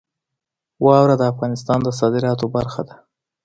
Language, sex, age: Pashto, female, 19-29